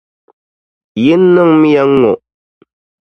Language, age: Dagbani, 19-29